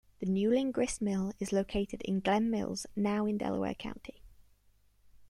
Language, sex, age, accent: English, female, 19-29, England English